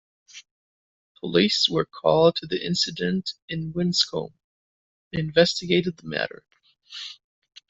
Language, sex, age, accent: English, male, 30-39, United States English